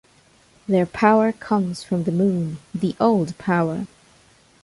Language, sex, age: English, female, under 19